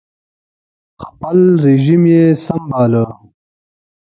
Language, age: Pashto, 19-29